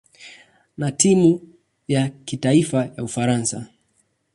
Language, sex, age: Swahili, male, 19-29